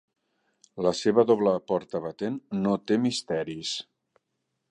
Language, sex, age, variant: Catalan, male, 40-49, Central